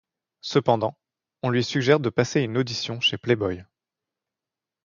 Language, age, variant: French, 19-29, Français de métropole